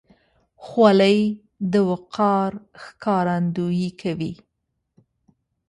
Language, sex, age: Pashto, female, 40-49